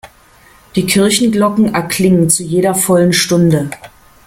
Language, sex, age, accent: German, female, 50-59, Deutschland Deutsch